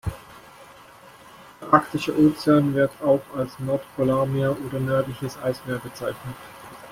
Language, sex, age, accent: German, male, 19-29, Schweizerdeutsch